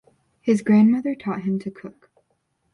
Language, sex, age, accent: English, female, under 19, United States English